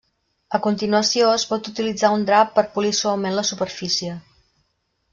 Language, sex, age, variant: Catalan, female, 50-59, Central